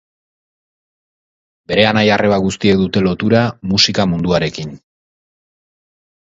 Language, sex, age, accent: Basque, male, 30-39, Erdialdekoa edo Nafarra (Gipuzkoa, Nafarroa)